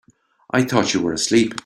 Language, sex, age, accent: English, male, 60-69, Irish English